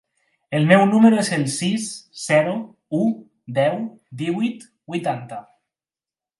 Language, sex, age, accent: Catalan, male, 19-29, valencià